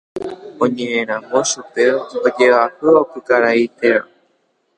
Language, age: Guarani, 19-29